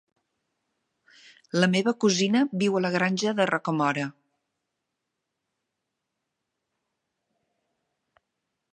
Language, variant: Catalan, Central